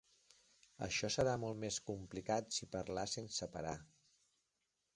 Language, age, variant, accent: Catalan, 40-49, Central, central